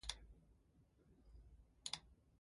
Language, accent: English, United States English